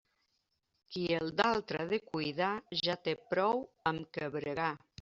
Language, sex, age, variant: Catalan, female, 60-69, Balear